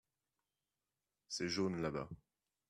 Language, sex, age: French, male, 19-29